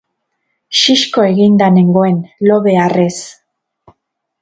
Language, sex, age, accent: Basque, female, 50-59, Mendebalekoa (Araba, Bizkaia, Gipuzkoako mendebaleko herri batzuk)